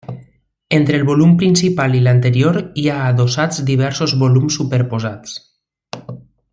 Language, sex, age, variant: Catalan, male, 40-49, Central